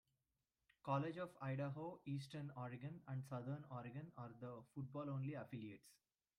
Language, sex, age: English, male, 19-29